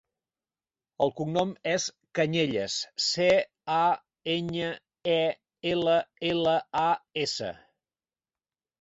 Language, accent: Catalan, nord-oriental